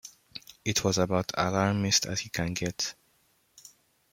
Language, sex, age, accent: English, male, under 19, Southern African (South Africa, Zimbabwe, Namibia)